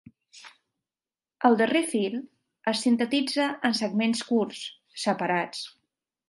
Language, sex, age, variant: Catalan, female, 19-29, Central